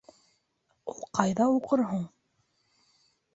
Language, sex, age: Bashkir, female, 19-29